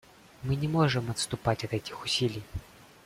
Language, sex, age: Russian, male, 19-29